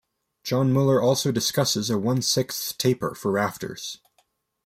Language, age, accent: English, 19-29, United States English